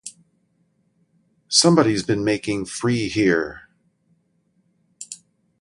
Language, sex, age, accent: English, male, 60-69, United States English